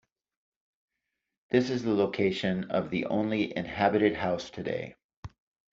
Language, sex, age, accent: English, male, 50-59, United States English